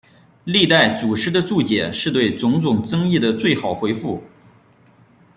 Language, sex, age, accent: Chinese, male, 30-39, 出生地：河南省